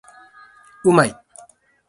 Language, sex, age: Japanese, male, 50-59